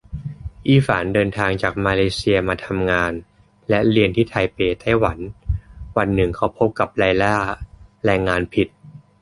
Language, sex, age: Thai, male, 30-39